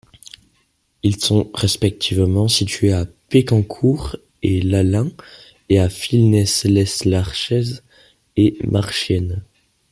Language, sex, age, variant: French, male, under 19, Français de métropole